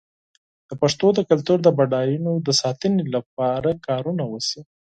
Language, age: Pashto, 19-29